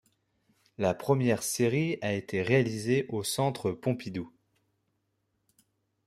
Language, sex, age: French, male, 30-39